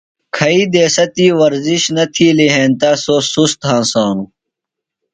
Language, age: Phalura, under 19